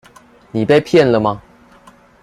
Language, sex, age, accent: Chinese, male, under 19, 出生地：臺中市